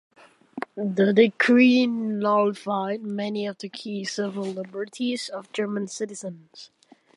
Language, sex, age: English, male, under 19